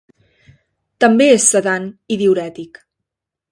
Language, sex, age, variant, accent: Catalan, female, 19-29, Central, septentrional